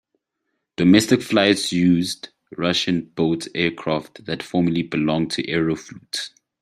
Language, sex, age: English, male, 19-29